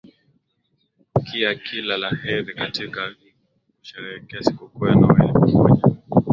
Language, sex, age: Swahili, male, 19-29